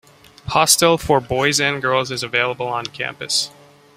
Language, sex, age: English, male, 19-29